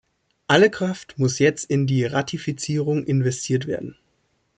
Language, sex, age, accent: German, male, 19-29, Deutschland Deutsch